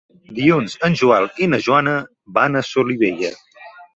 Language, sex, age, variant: Catalan, male, 30-39, Central